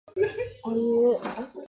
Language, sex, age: Japanese, female, 19-29